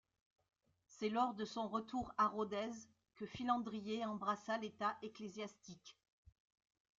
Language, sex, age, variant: French, female, 60-69, Français de métropole